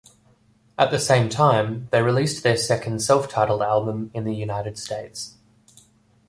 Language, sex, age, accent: English, male, 19-29, Australian English